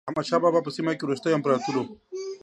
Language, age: Pashto, 40-49